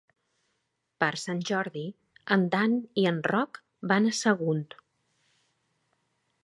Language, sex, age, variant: Catalan, female, 40-49, Central